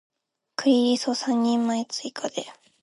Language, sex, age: Japanese, female, under 19